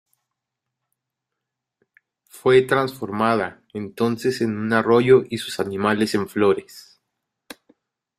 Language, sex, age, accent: Spanish, male, 30-39, México